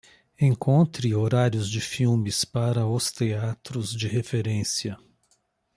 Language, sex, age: Portuguese, male, 50-59